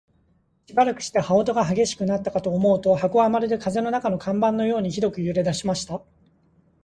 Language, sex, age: Japanese, male, 30-39